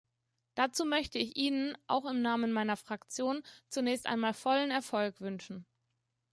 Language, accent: German, Deutschland Deutsch